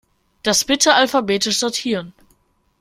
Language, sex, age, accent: German, male, under 19, Deutschland Deutsch